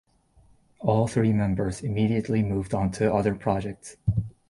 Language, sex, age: English, male, 19-29